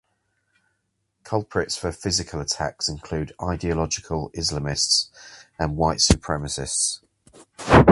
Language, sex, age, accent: English, male, 40-49, England English